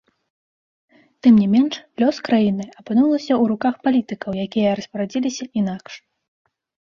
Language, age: Belarusian, 19-29